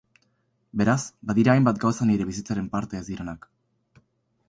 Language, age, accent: Basque, 19-29, Batua